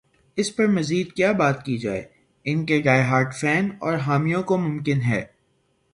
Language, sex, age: Urdu, male, 19-29